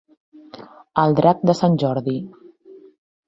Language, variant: Catalan, Central